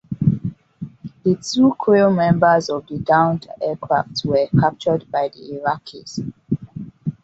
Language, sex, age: English, female, 19-29